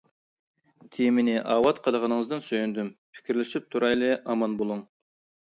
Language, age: Uyghur, 30-39